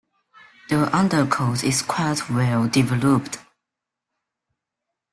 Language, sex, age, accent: English, male, under 19, United States English